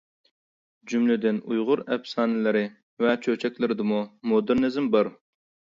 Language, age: Uyghur, 30-39